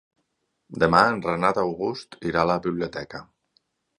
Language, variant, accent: Catalan, Nord-Occidental, Ebrenc